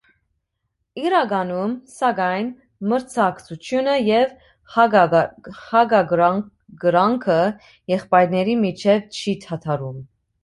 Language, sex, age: Armenian, female, 30-39